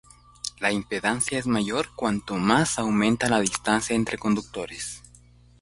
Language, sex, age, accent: Spanish, male, 40-49, América central